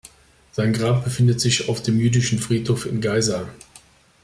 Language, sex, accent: German, male, Deutschland Deutsch